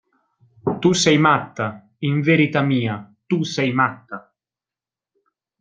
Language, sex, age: Italian, male, 19-29